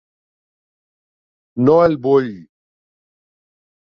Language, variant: Catalan, Central